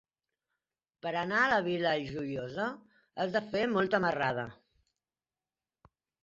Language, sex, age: Catalan, female, 30-39